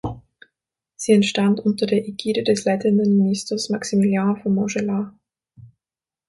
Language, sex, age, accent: German, female, 19-29, Österreichisches Deutsch